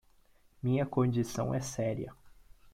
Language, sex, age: Portuguese, male, 30-39